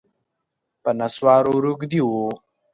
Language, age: Pashto, 19-29